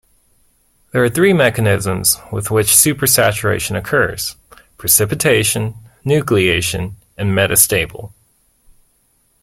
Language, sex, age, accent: English, male, 30-39, United States English